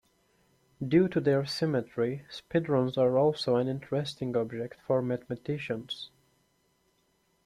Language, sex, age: English, male, 19-29